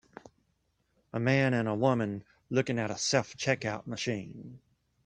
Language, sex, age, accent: English, male, 40-49, United States English